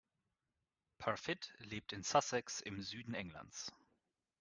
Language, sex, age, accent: German, male, 30-39, Deutschland Deutsch